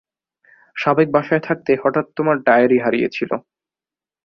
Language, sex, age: Bengali, male, under 19